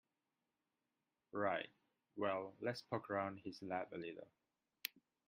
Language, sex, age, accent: English, male, 19-29, Singaporean English